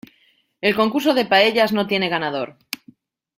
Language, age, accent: Spanish, 30-39, España: Norte peninsular (Asturias, Castilla y León, Cantabria, País Vasco, Navarra, Aragón, La Rioja, Guadalajara, Cuenca)